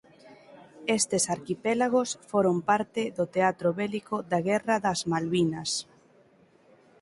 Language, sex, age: Galician, female, 19-29